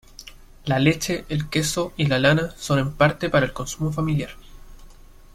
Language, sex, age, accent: Spanish, male, 19-29, Chileno: Chile, Cuyo